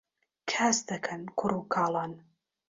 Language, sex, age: Central Kurdish, female, 30-39